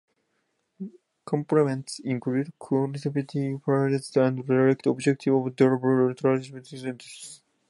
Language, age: English, 19-29